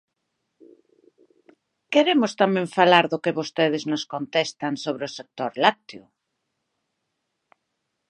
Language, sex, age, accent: Galician, female, 40-49, Atlántico (seseo e gheada)